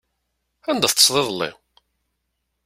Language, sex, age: Kabyle, male, 40-49